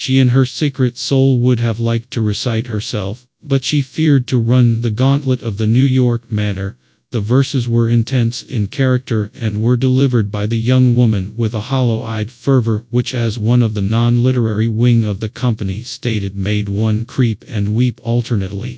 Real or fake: fake